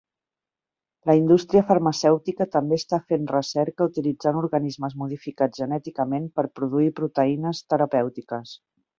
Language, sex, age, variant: Catalan, female, 40-49, Central